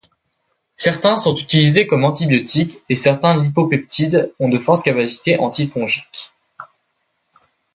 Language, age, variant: French, under 19, Français de métropole